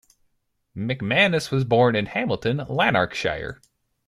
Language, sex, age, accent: English, male, 19-29, United States English